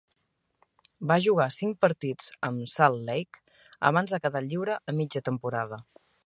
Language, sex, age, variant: Catalan, female, 40-49, Central